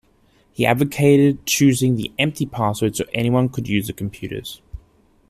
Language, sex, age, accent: English, male, 19-29, Australian English